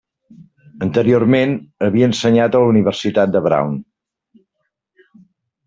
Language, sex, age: Catalan, male, 50-59